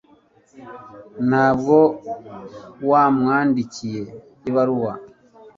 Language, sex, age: Kinyarwanda, male, 40-49